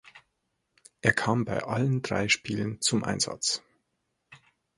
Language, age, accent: German, 30-39, Deutschland Deutsch